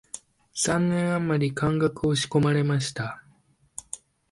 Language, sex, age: Japanese, male, 19-29